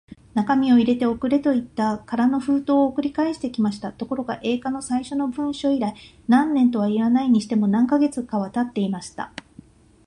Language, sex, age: Japanese, female, 50-59